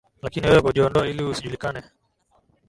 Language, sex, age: Swahili, male, 19-29